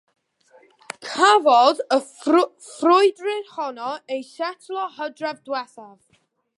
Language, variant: Welsh, North-Eastern Welsh